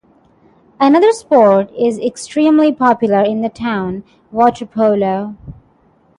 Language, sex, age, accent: English, female, 19-29, United States English; England English; India and South Asia (India, Pakistan, Sri Lanka)